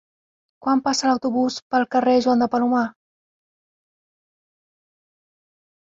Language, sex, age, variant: Catalan, female, 40-49, Central